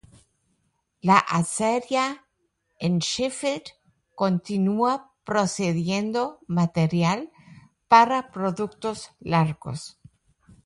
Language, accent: Spanish, América central